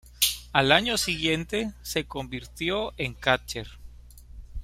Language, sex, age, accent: Spanish, male, 30-39, México